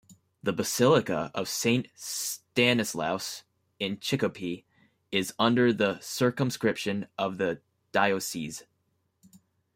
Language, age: English, 19-29